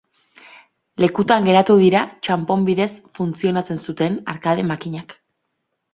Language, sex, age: Basque, female, 19-29